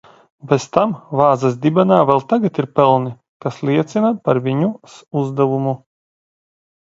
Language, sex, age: Latvian, male, 40-49